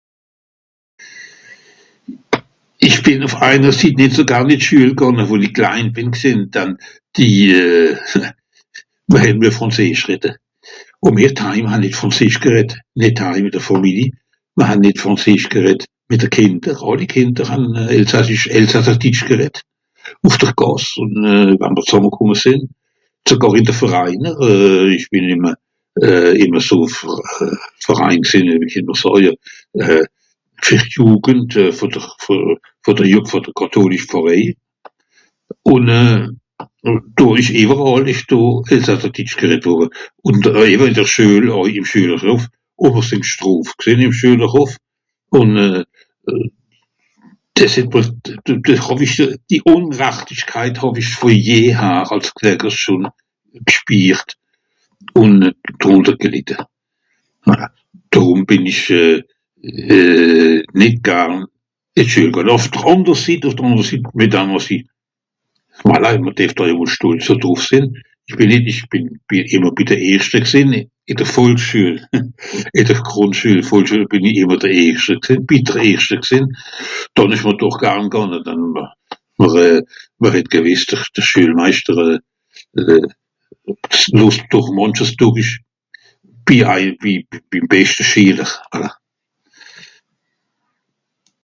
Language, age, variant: Swiss German, 70-79, Nordniederàlemmànisch (Rishoffe, Zàwere, Bùsswìller, Hawenau, Brüemt, Stroossbùri, Molse, Dàmbàch, Schlettstàtt, Pfàlzbùri usw.)